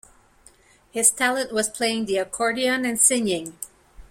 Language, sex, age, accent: English, female, 40-49, Canadian English